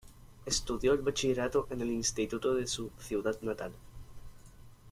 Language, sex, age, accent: Spanish, male, 19-29, España: Sur peninsular (Andalucia, Extremadura, Murcia)